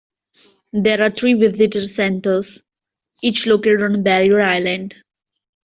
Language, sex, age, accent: English, female, 19-29, India and South Asia (India, Pakistan, Sri Lanka)